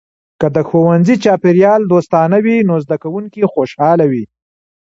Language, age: Pashto, 40-49